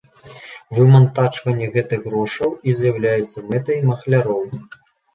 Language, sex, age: Belarusian, male, 19-29